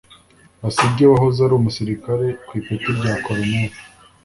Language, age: Kinyarwanda, 19-29